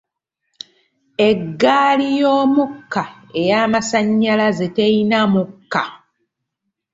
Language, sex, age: Ganda, female, 19-29